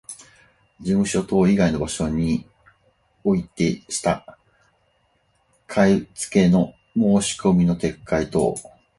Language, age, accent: Japanese, 50-59, 標準語